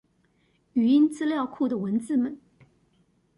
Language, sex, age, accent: Chinese, female, 40-49, 出生地：臺北市